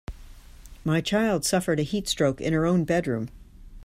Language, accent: English, United States English